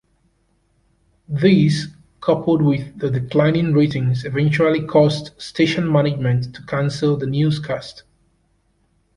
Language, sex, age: English, male, 30-39